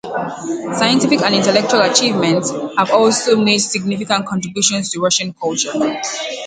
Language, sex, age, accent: English, female, 19-29, United States English